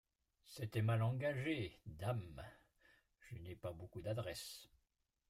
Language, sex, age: French, male, 60-69